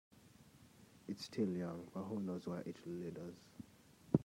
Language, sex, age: English, male, 19-29